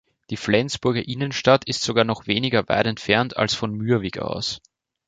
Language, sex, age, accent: German, male, 19-29, Österreichisches Deutsch